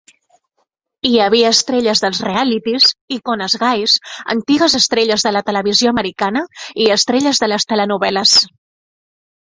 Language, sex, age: Catalan, female, 30-39